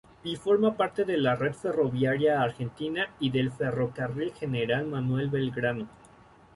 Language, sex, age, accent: Spanish, male, 19-29, México